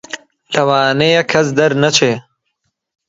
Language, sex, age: Central Kurdish, male, 19-29